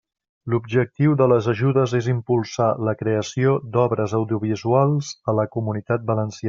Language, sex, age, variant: Catalan, male, 40-49, Central